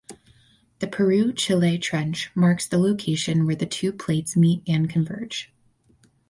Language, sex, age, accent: English, female, 19-29, United States English